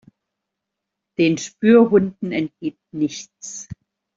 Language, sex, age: German, female, 60-69